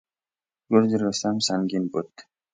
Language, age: Persian, 30-39